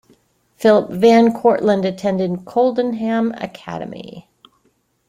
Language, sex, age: English, female, 50-59